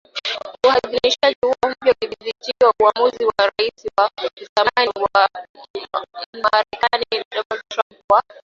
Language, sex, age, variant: Swahili, female, 19-29, Kiswahili cha Bara ya Kenya